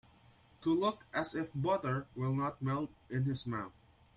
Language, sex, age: English, male, 19-29